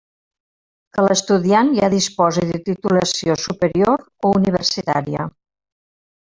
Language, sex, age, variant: Catalan, female, 60-69, Central